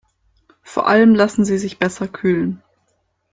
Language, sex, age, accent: German, female, 19-29, Deutschland Deutsch